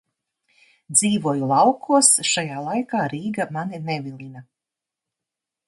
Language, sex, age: Latvian, female, 60-69